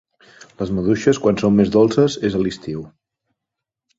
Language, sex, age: Catalan, male, 40-49